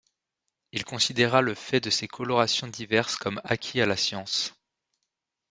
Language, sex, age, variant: French, male, 19-29, Français de métropole